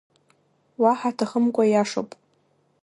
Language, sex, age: Abkhazian, female, under 19